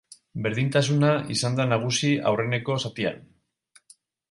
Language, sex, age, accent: Basque, male, 40-49, Mendebalekoa (Araba, Bizkaia, Gipuzkoako mendebaleko herri batzuk)